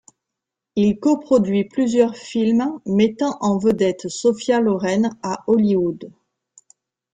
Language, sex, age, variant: French, female, 40-49, Français de métropole